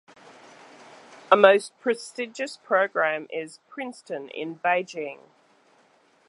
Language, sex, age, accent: English, female, 50-59, Australian English